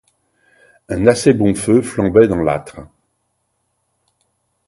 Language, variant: French, Français de métropole